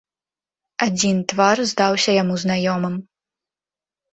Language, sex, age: Belarusian, female, 19-29